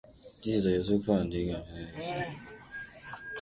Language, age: Japanese, under 19